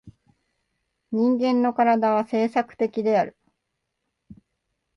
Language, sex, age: Japanese, female, 19-29